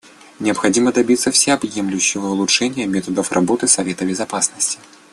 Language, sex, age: Russian, male, 19-29